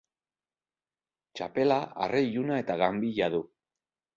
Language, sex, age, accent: Basque, male, 30-39, Mendebalekoa (Araba, Bizkaia, Gipuzkoako mendebaleko herri batzuk)